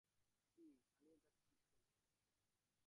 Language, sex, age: Bengali, male, under 19